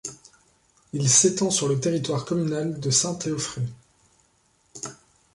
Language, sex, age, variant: French, male, 19-29, Français de métropole